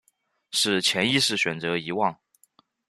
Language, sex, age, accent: Chinese, male, 19-29, 出生地：湖北省